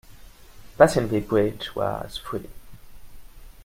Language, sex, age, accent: English, male, 19-29, United States English